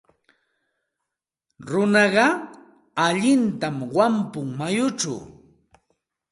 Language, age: Santa Ana de Tusi Pasco Quechua, 40-49